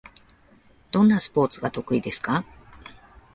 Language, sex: Japanese, female